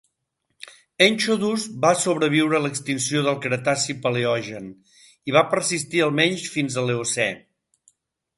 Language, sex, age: Catalan, male, 60-69